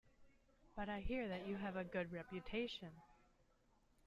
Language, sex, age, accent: English, female, 19-29, United States English